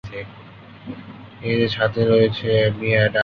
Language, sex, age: Bengali, male, under 19